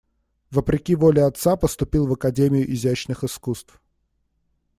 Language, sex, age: Russian, male, 19-29